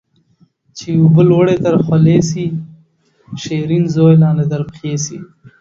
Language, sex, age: Pashto, male, 19-29